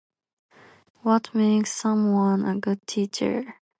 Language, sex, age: English, female, under 19